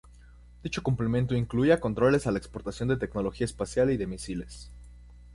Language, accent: Spanish, México